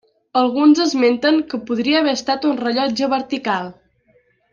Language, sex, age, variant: Catalan, female, under 19, Central